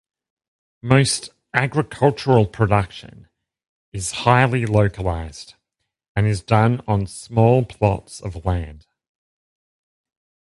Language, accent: English, Australian English